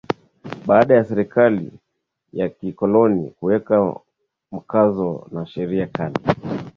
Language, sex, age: Swahili, male, 30-39